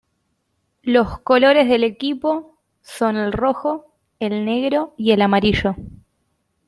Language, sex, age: Spanish, female, 19-29